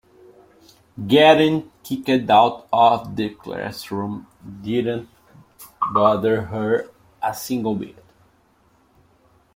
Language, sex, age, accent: English, male, 30-39, United States English